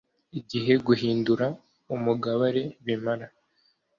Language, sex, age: Kinyarwanda, male, 19-29